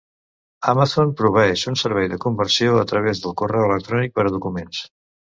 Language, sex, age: Catalan, male, 60-69